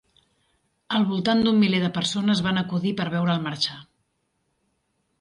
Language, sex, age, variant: Catalan, female, 40-49, Central